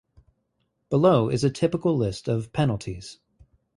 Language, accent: English, United States English